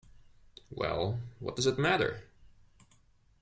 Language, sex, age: English, male, 19-29